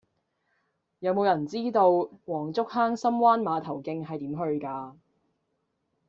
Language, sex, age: Cantonese, female, 19-29